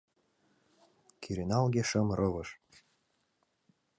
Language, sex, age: Mari, male, 19-29